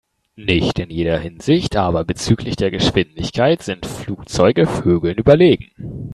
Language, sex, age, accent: German, male, 19-29, Deutschland Deutsch